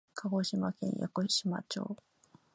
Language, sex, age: Japanese, female, 50-59